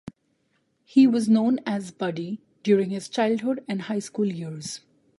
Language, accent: English, India and South Asia (India, Pakistan, Sri Lanka)